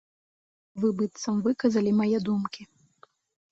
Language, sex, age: Belarusian, female, 30-39